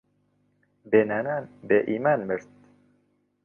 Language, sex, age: Central Kurdish, male, 19-29